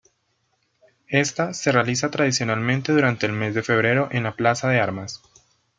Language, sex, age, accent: Spanish, male, 19-29, Andino-Pacífico: Colombia, Perú, Ecuador, oeste de Bolivia y Venezuela andina